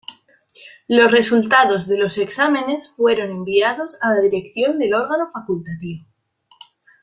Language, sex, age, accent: Spanish, female, 19-29, España: Norte peninsular (Asturias, Castilla y León, Cantabria, País Vasco, Navarra, Aragón, La Rioja, Guadalajara, Cuenca)